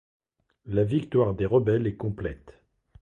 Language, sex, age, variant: French, male, 50-59, Français de métropole